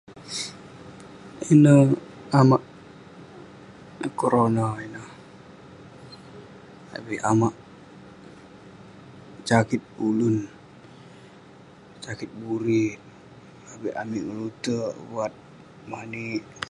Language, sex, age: Western Penan, male, under 19